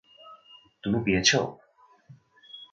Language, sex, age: Bengali, male, 19-29